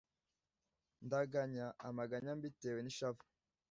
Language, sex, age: Kinyarwanda, male, under 19